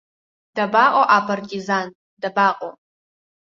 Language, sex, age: Abkhazian, female, under 19